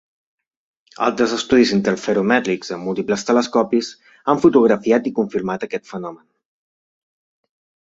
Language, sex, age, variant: Catalan, male, 30-39, Central